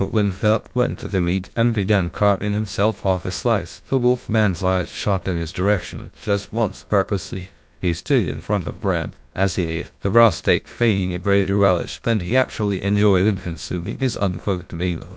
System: TTS, GlowTTS